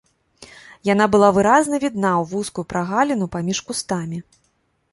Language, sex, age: Belarusian, female, 40-49